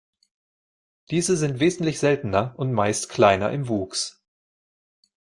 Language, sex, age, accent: German, male, 30-39, Deutschland Deutsch